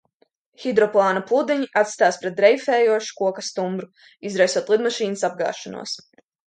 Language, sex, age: Latvian, female, under 19